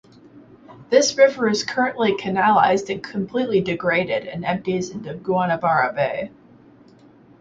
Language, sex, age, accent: English, female, under 19, United States English